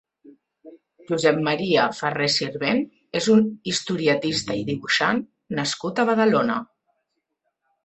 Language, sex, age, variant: Catalan, female, 40-49, Central